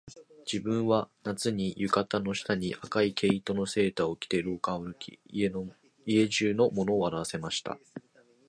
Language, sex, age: Japanese, male, 19-29